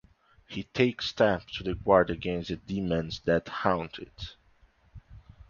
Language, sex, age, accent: English, male, 19-29, United States English